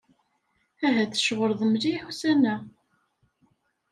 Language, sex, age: Kabyle, female, 30-39